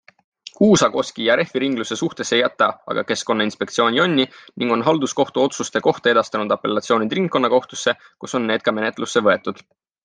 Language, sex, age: Estonian, male, 19-29